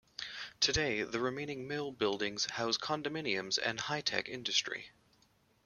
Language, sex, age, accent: English, male, 30-39, Canadian English